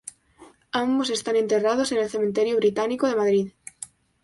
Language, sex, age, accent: Spanish, female, 19-29, España: Centro-Sur peninsular (Madrid, Toledo, Castilla-La Mancha)